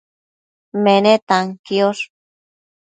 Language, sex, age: Matsés, female, 30-39